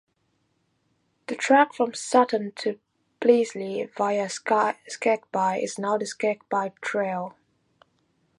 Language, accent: English, England English